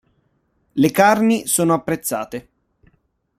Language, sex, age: Italian, male, 19-29